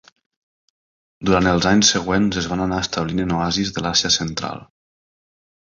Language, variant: Catalan, Nord-Occidental